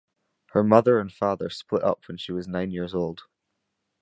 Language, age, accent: English, under 19, Scottish English